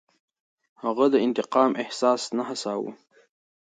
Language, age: Pashto, 19-29